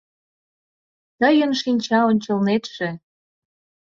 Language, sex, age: Mari, female, 30-39